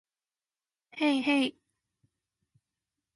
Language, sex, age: Japanese, female, under 19